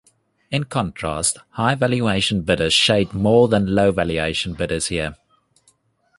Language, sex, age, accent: English, male, 30-39, Southern African (South Africa, Zimbabwe, Namibia)